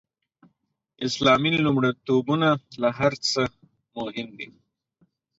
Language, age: Pashto, 30-39